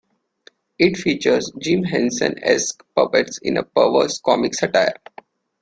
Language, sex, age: English, male, 30-39